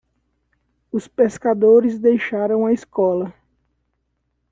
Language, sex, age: Portuguese, male, 30-39